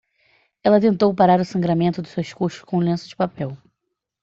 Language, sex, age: Portuguese, female, under 19